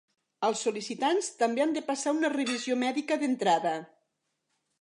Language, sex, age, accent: Catalan, female, 60-69, occidental